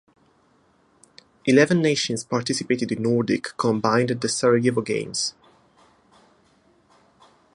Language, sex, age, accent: English, male, 19-29, England English